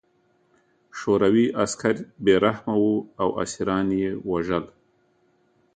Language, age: Pashto, 50-59